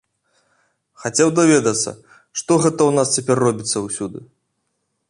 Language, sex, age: Belarusian, male, 30-39